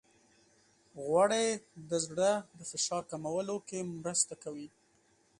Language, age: Pashto, 19-29